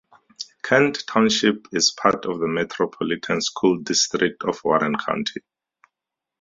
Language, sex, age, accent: English, male, 30-39, Southern African (South Africa, Zimbabwe, Namibia)